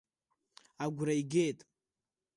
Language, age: Abkhazian, under 19